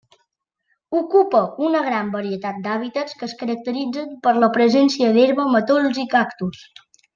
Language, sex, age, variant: Catalan, female, 50-59, Central